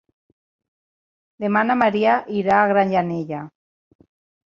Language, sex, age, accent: Catalan, female, 40-49, valencià